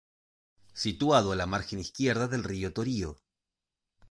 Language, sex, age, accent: Spanish, male, 40-49, Rioplatense: Argentina, Uruguay, este de Bolivia, Paraguay